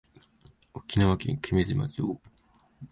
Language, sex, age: Japanese, male, 19-29